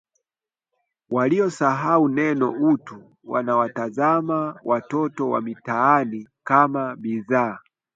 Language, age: Swahili, 19-29